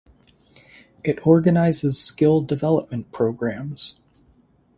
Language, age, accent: English, 40-49, United States English